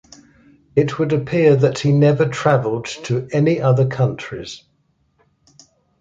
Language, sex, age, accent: English, male, 70-79, England English